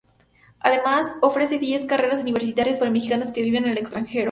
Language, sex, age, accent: Spanish, female, 19-29, México